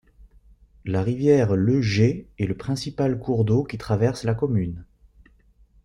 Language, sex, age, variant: French, male, 30-39, Français de métropole